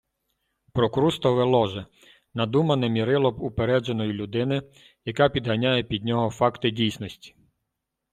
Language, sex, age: Ukrainian, male, 30-39